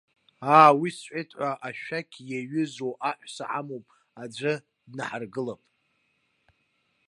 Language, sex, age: Abkhazian, male, 19-29